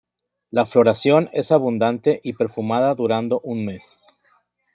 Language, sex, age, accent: Spanish, male, 40-49, México